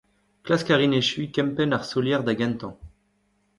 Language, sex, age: Breton, male, 19-29